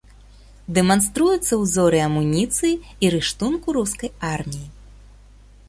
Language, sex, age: Belarusian, female, 30-39